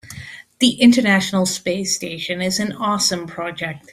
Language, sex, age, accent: English, female, 40-49, United States English